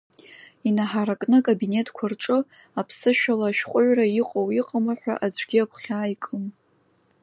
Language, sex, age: Abkhazian, female, under 19